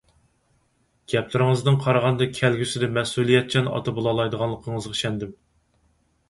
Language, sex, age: Uyghur, male, 30-39